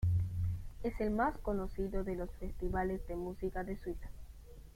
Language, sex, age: Spanish, male, under 19